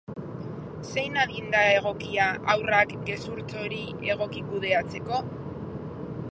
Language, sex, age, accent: Basque, female, 40-49, Mendebalekoa (Araba, Bizkaia, Gipuzkoako mendebaleko herri batzuk)